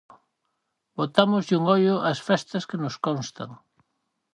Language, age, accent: Galician, 40-49, Atlántico (seseo e gheada)